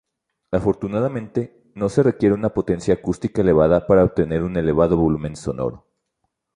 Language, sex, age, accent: Spanish, male, 19-29, México